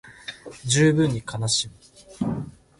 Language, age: Japanese, 19-29